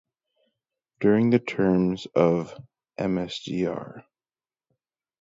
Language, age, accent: English, 30-39, United States English